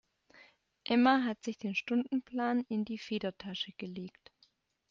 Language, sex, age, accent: German, female, 19-29, Deutschland Deutsch